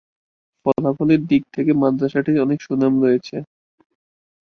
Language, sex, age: Bengali, male, 19-29